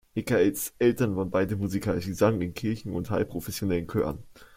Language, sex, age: German, male, under 19